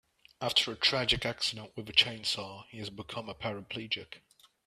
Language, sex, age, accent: English, male, under 19, England English